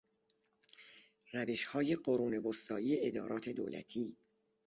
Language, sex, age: Persian, female, 60-69